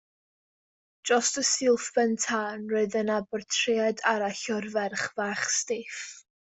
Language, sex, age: Welsh, female, under 19